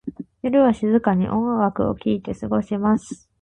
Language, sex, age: Japanese, female, 19-29